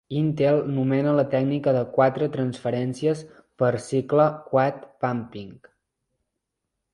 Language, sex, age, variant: Catalan, male, 19-29, Central